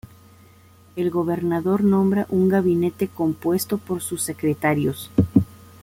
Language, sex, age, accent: Spanish, female, 30-39, México